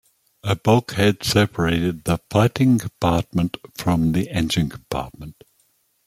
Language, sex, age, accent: English, male, 60-69, Australian English